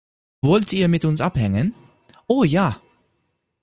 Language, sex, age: German, male, 19-29